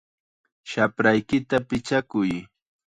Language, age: Chiquián Ancash Quechua, 19-29